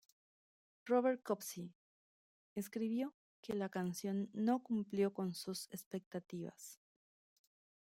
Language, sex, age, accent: Spanish, female, 30-39, Rioplatense: Argentina, Uruguay, este de Bolivia, Paraguay